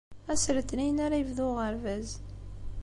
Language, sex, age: Kabyle, female, 19-29